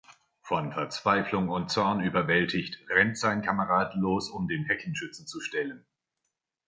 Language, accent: German, Deutschland Deutsch